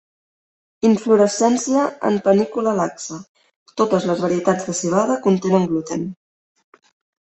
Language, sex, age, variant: Catalan, female, 30-39, Central